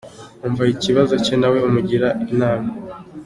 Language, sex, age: Kinyarwanda, male, 19-29